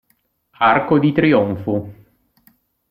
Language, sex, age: Italian, male, 30-39